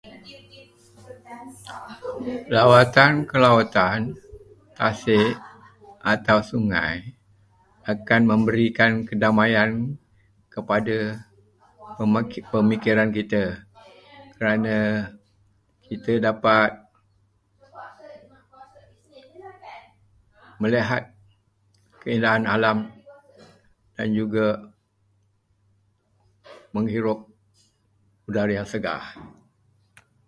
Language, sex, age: Malay, male, 70-79